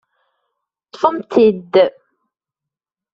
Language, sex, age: Kabyle, male, 30-39